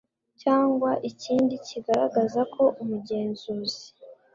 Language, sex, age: Kinyarwanda, female, 19-29